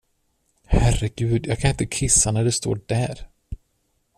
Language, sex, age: Swedish, male, 30-39